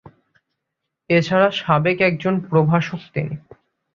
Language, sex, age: Bengali, male, 19-29